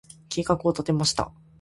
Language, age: Japanese, 19-29